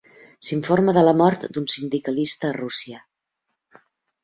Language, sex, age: Catalan, female, 60-69